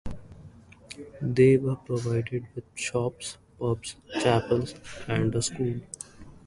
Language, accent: English, India and South Asia (India, Pakistan, Sri Lanka)